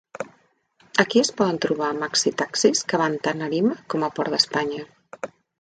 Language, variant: Catalan, Central